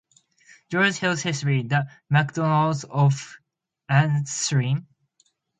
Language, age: English, 19-29